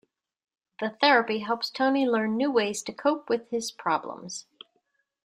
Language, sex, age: English, female, 50-59